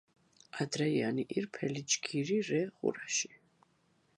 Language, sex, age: Georgian, female, 40-49